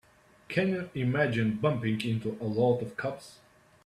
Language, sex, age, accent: English, male, 30-39, United States English